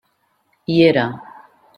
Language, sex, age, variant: Catalan, female, 50-59, Central